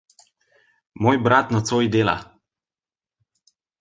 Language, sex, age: Slovenian, male, 19-29